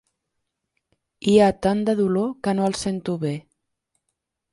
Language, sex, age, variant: Catalan, female, 30-39, Central